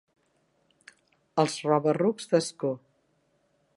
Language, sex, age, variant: Catalan, female, 50-59, Central